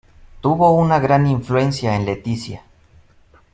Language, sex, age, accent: Spanish, male, 19-29, México